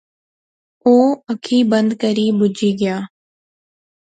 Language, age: Pahari-Potwari, 19-29